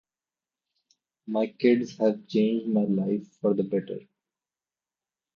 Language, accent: English, India and South Asia (India, Pakistan, Sri Lanka)